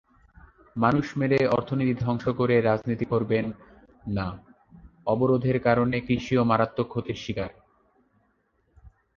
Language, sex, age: Bengali, male, 19-29